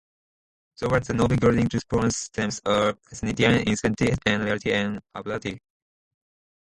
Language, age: English, under 19